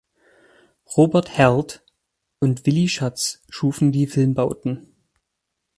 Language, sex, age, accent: German, male, 30-39, Deutschland Deutsch